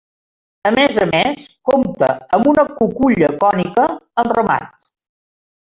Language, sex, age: Catalan, female, 60-69